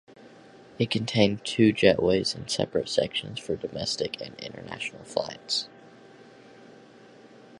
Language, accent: English, United States English